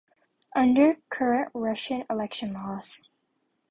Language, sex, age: English, female, under 19